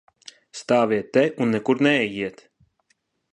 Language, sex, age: Latvian, male, 30-39